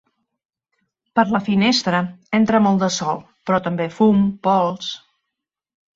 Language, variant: Catalan, Central